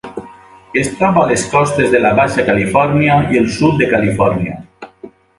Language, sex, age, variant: Catalan, male, 40-49, Valencià meridional